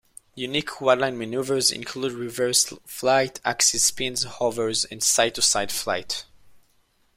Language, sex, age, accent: English, male, under 19, United States English